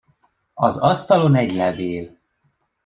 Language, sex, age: Hungarian, male, 30-39